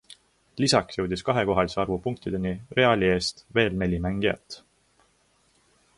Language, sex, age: Estonian, male, 19-29